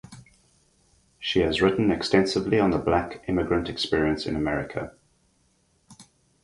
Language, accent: English, Southern African (South Africa, Zimbabwe, Namibia)